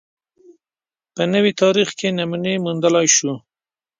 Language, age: Pashto, 30-39